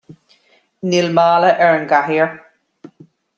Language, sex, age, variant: Irish, male, 50-59, Gaeilge Uladh